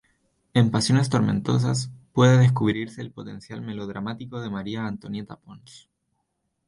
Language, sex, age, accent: Spanish, male, 19-29, Chileno: Chile, Cuyo